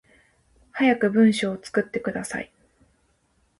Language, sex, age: Japanese, female, 19-29